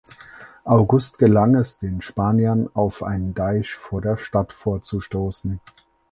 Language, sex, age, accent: German, male, 30-39, Deutschland Deutsch